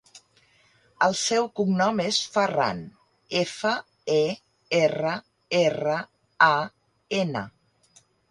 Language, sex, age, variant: Catalan, female, 60-69, Central